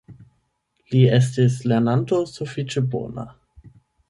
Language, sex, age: Esperanto, male, 30-39